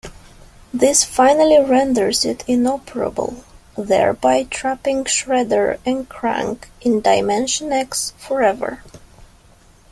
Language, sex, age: English, female, 19-29